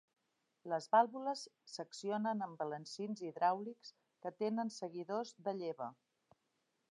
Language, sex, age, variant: Catalan, female, 60-69, Central